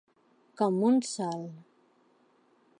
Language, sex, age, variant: Catalan, female, 40-49, Central